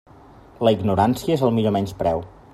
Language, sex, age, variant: Catalan, male, 30-39, Central